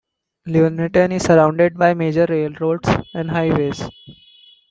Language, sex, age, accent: English, male, 19-29, India and South Asia (India, Pakistan, Sri Lanka)